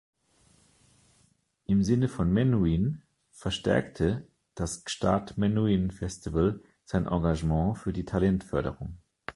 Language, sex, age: German, male, 40-49